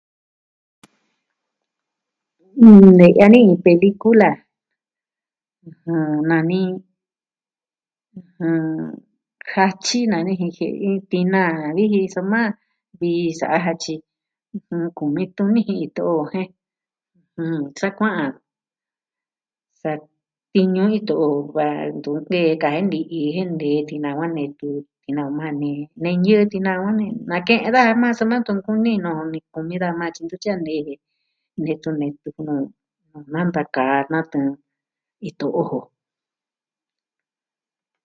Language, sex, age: Southwestern Tlaxiaco Mixtec, female, 60-69